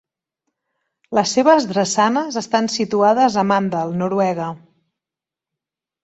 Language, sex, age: Catalan, female, 50-59